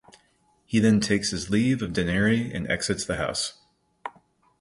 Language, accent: English, United States English